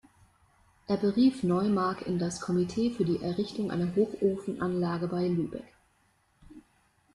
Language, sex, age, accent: German, female, 19-29, Deutschland Deutsch